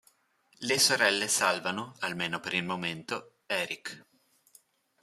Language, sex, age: Italian, male, under 19